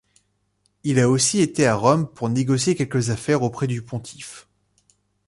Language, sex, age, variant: French, male, 30-39, Français de métropole